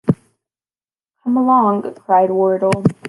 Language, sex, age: English, female, under 19